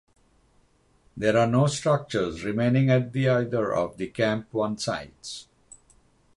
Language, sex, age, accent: English, male, 50-59, United States English; England English